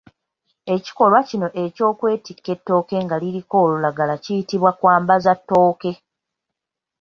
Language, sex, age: Ganda, female, 19-29